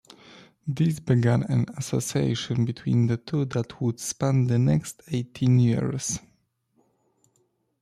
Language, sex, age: English, male, 19-29